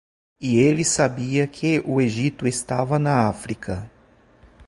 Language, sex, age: Portuguese, male, 40-49